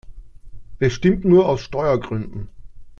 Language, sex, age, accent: German, male, 30-39, Österreichisches Deutsch